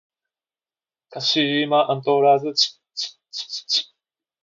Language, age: Japanese, 30-39